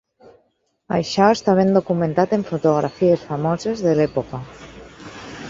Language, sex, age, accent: Catalan, female, 30-39, valencià